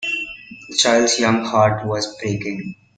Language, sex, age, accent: English, male, 19-29, India and South Asia (India, Pakistan, Sri Lanka)